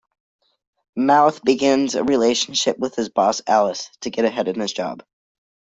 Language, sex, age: English, male, under 19